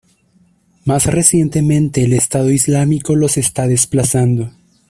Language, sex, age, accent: Spanish, male, 19-29, Andino-Pacífico: Colombia, Perú, Ecuador, oeste de Bolivia y Venezuela andina